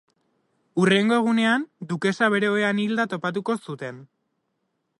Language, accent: Basque, Erdialdekoa edo Nafarra (Gipuzkoa, Nafarroa)